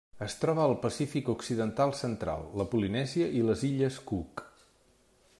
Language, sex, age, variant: Catalan, male, 50-59, Central